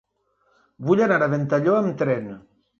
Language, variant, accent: Catalan, Valencià meridional, valencià